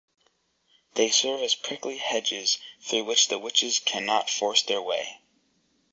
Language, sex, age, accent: English, male, under 19, United States English